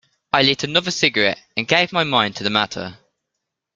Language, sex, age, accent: English, male, under 19, England English